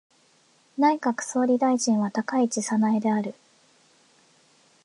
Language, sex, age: Japanese, female, 19-29